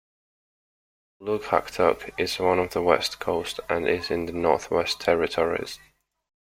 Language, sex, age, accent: English, male, 19-29, United States English